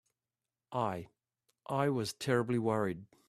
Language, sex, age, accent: English, male, 50-59, Australian English